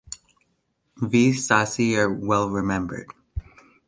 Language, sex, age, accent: English, male, 19-29, United States English